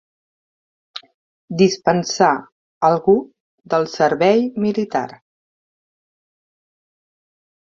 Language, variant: Catalan, Central